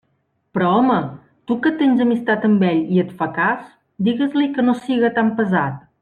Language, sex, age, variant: Catalan, female, 30-39, Central